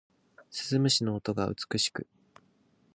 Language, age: Japanese, 19-29